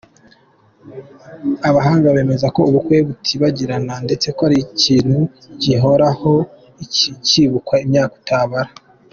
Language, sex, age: Kinyarwanda, male, 19-29